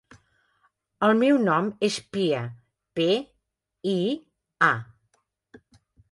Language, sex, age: Catalan, female, 60-69